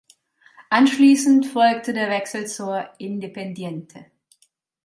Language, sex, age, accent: German, female, 30-39, Deutschland Deutsch